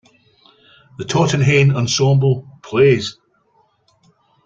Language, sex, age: English, male, 50-59